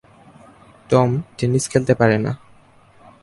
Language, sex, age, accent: Bengali, male, under 19, Native